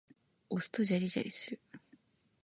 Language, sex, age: Japanese, female, under 19